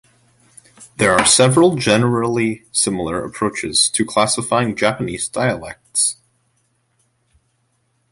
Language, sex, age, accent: English, male, 19-29, United States English